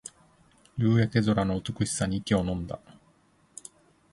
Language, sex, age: Japanese, male, 40-49